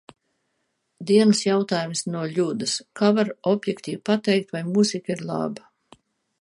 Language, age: Latvian, 60-69